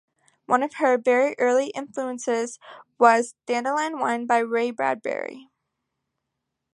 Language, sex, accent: English, female, United States English